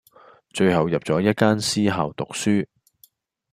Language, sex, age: Cantonese, male, 40-49